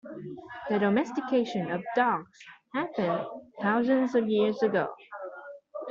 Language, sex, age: English, female, under 19